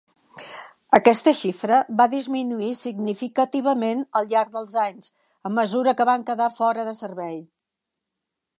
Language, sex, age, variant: Catalan, female, 70-79, Central